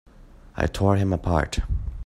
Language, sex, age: English, male, 19-29